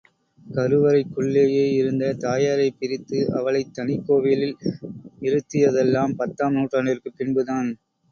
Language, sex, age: Tamil, male, 30-39